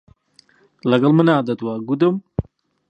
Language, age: Central Kurdish, 19-29